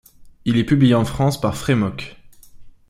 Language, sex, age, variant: French, male, 19-29, Français de métropole